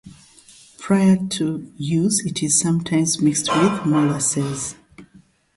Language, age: English, 40-49